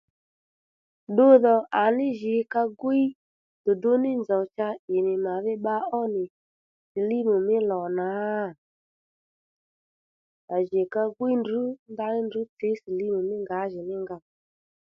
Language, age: Lendu, 19-29